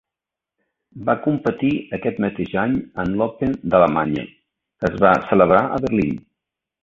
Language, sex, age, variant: Catalan, male, 60-69, Central